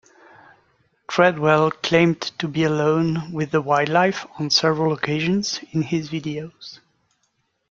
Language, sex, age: English, male, 30-39